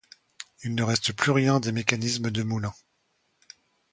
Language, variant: French, Français de métropole